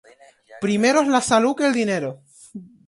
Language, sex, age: Spanish, male, 19-29